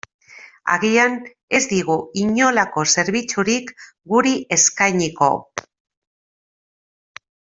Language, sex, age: Basque, female, 40-49